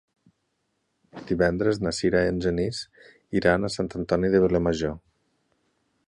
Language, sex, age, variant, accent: Catalan, male, 40-49, Nord-Occidental, Ebrenc